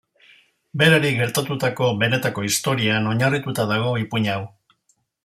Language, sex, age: Basque, male, 50-59